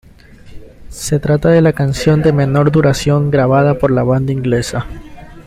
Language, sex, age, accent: Spanish, male, 19-29, Andino-Pacífico: Colombia, Perú, Ecuador, oeste de Bolivia y Venezuela andina